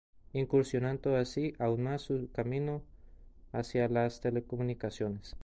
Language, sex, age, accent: Spanish, male, 19-29, Andino-Pacífico: Colombia, Perú, Ecuador, oeste de Bolivia y Venezuela andina